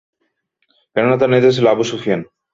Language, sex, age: Bengali, male, 19-29